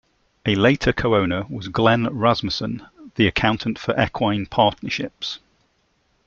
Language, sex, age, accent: English, male, 40-49, England English